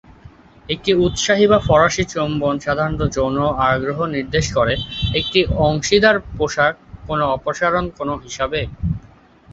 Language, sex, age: Bengali, male, under 19